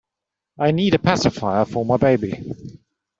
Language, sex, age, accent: English, male, 19-29, England English